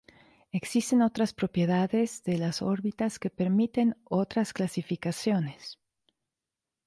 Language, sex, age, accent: Spanish, female, 40-49, México; Andino-Pacífico: Colombia, Perú, Ecuador, oeste de Bolivia y Venezuela andina